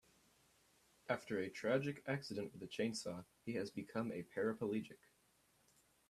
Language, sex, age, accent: English, male, under 19, United States English